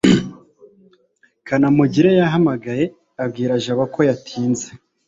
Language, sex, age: Kinyarwanda, male, 19-29